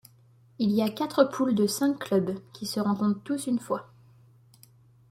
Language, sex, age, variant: French, female, 19-29, Français de métropole